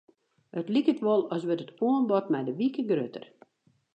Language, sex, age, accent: Western Frisian, female, 60-69, Wâldfrysk